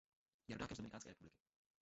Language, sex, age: Czech, male, under 19